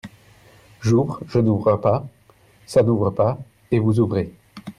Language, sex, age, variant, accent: French, male, 30-39, Français d'Europe, Français de Belgique